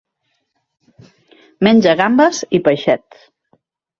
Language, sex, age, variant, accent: Catalan, female, 30-39, Central, Oriental